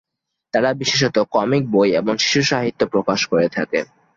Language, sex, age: Bengali, male, 19-29